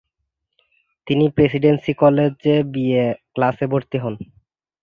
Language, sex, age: Bengali, male, 19-29